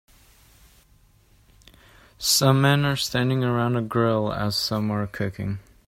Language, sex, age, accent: English, male, 19-29, United States English